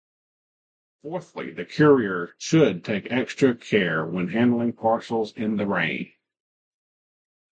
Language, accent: English, United States English